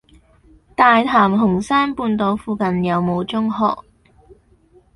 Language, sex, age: Cantonese, female, 19-29